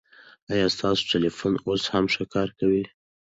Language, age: Pashto, 19-29